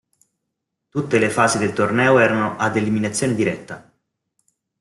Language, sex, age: Italian, male, 30-39